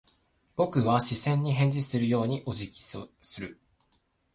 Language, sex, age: Japanese, male, 19-29